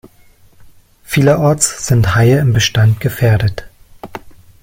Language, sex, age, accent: German, male, 30-39, Deutschland Deutsch